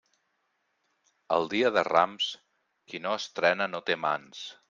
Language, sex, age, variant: Catalan, male, 40-49, Central